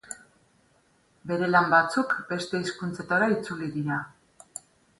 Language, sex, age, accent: Basque, female, 50-59, Erdialdekoa edo Nafarra (Gipuzkoa, Nafarroa)